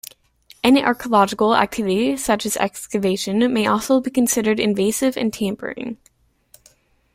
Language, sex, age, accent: English, female, under 19, United States English